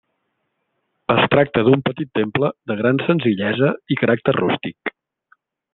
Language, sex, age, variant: Catalan, male, 40-49, Central